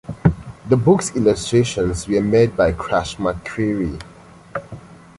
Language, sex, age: English, male, 19-29